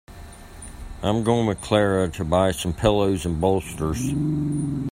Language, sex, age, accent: English, male, 40-49, United States English